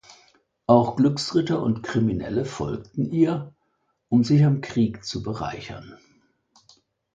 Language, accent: German, Deutschland Deutsch